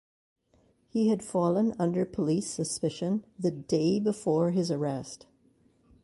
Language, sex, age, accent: English, female, 50-59, West Indies and Bermuda (Bahamas, Bermuda, Jamaica, Trinidad)